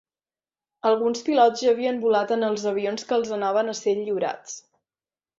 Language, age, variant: Catalan, 19-29, Central